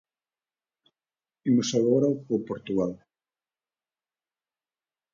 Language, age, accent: Galician, 50-59, Central (gheada)